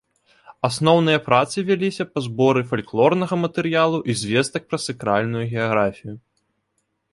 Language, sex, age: Belarusian, male, 19-29